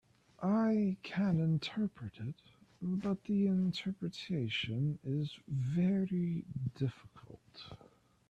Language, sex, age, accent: English, male, 40-49, United States English